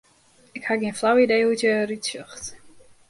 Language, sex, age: Western Frisian, female, 19-29